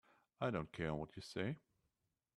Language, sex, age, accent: English, male, 30-39, England English